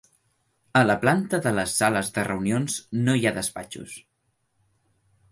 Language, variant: Catalan, Central